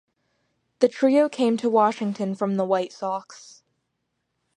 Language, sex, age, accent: English, female, under 19, United States English